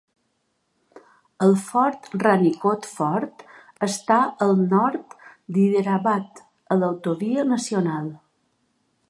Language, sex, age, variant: Catalan, female, 50-59, Balear